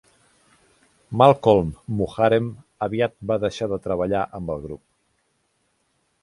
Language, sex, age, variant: Catalan, male, 30-39, Central